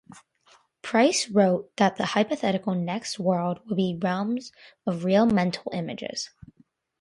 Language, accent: English, United States English